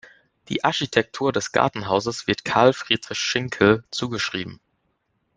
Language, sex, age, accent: German, male, under 19, Deutschland Deutsch